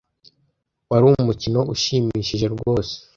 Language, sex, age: Kinyarwanda, male, under 19